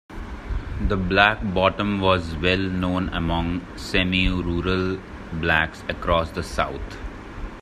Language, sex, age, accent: English, male, 30-39, India and South Asia (India, Pakistan, Sri Lanka)